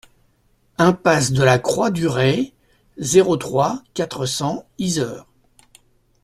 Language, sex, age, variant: French, male, 60-69, Français de métropole